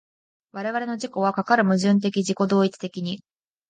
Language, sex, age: Japanese, female, under 19